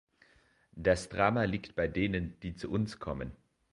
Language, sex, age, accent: German, male, 19-29, Deutschland Deutsch